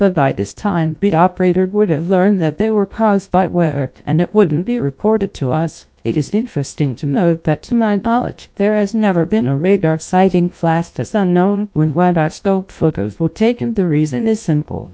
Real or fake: fake